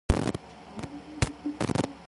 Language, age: English, 19-29